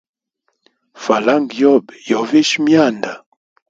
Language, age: Hemba, 19-29